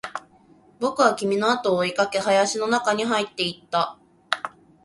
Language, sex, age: Japanese, female, 19-29